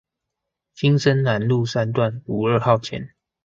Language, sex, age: Chinese, male, 19-29